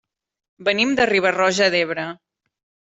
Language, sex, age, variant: Catalan, female, 40-49, Central